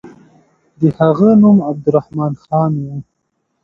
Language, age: Pashto, 19-29